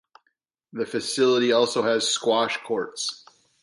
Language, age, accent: English, 50-59, United States English